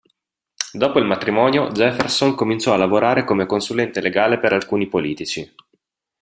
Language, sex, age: Italian, male, 30-39